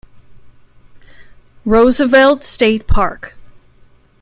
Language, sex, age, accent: English, female, 50-59, United States English